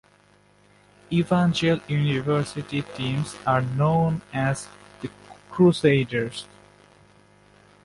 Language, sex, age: English, male, 19-29